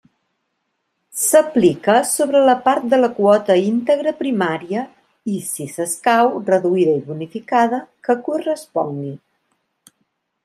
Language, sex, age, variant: Catalan, female, 40-49, Central